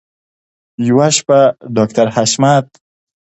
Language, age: Pashto, 30-39